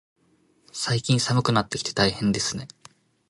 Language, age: Japanese, 19-29